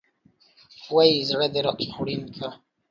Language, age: Pashto, 19-29